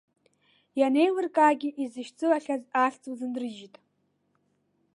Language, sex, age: Abkhazian, female, under 19